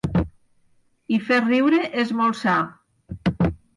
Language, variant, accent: Catalan, Nord-Occidental, nord-occidental